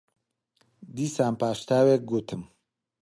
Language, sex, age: Central Kurdish, male, 30-39